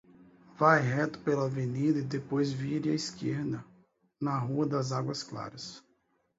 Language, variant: Portuguese, Portuguese (Brasil)